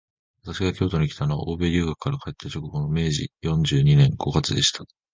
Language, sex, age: Japanese, male, under 19